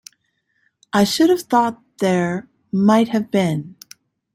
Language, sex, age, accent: English, female, 50-59, United States English